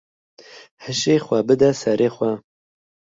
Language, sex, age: Kurdish, male, 30-39